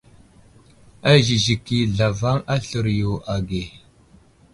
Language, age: Wuzlam, 19-29